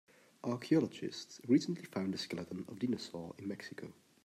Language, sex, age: English, male, under 19